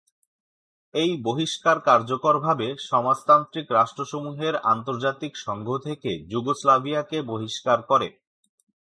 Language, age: Bengali, 30-39